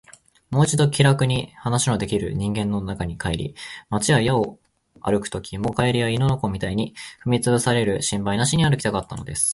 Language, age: Japanese, 19-29